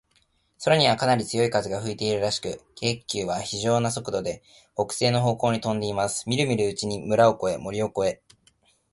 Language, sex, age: Japanese, male, 19-29